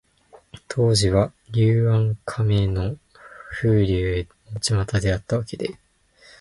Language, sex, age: Japanese, male, 19-29